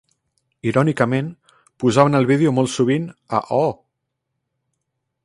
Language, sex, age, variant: Catalan, male, 30-39, Central